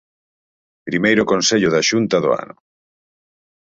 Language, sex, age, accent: Galician, male, 40-49, Central (gheada)